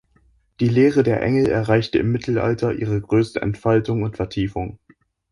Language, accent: German, Deutschland Deutsch